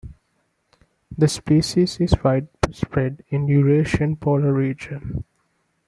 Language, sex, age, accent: English, male, 19-29, India and South Asia (India, Pakistan, Sri Lanka)